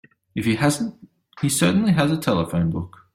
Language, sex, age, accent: English, male, 30-39, Australian English